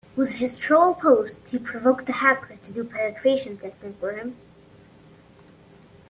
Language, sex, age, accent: English, male, under 19, Canadian English